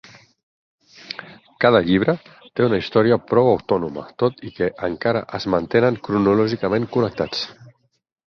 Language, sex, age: Catalan, male, 40-49